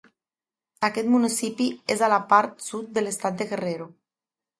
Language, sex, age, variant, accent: Catalan, female, 30-39, Nord-Occidental, nord-occidental